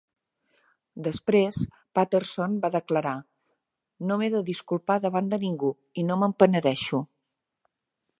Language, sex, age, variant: Catalan, female, 50-59, Central